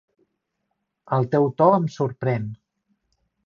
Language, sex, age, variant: Catalan, male, 40-49, Central